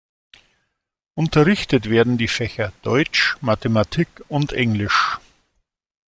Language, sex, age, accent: German, male, 50-59, Deutschland Deutsch